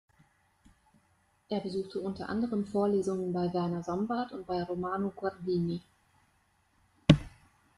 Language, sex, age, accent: German, female, 19-29, Deutschland Deutsch